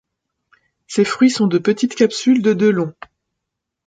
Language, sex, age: French, female, 50-59